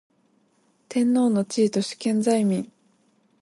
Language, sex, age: Japanese, female, 19-29